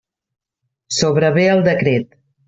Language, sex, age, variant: Catalan, female, 40-49, Central